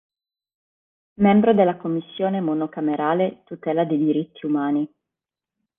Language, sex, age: Italian, female, 30-39